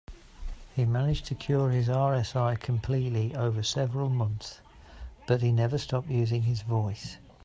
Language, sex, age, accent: English, male, 40-49, England English